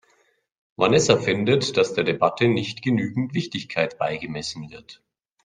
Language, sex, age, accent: German, male, 40-49, Deutschland Deutsch